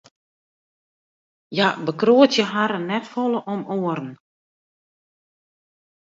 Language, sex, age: Western Frisian, female, 60-69